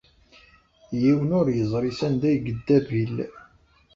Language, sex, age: Kabyle, male, 30-39